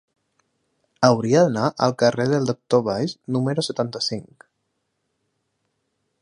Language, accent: Catalan, Tortosí; Ebrenc